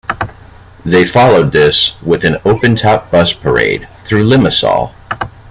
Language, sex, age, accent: English, male, 30-39, United States English